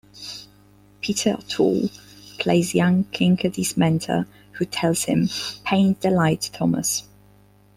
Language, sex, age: English, female, 30-39